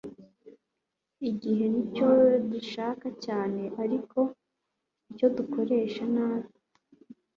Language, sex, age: Kinyarwanda, female, 19-29